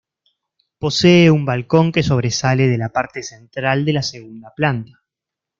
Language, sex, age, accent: Spanish, male, 19-29, Rioplatense: Argentina, Uruguay, este de Bolivia, Paraguay